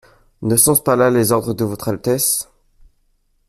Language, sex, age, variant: French, male, 19-29, Français de métropole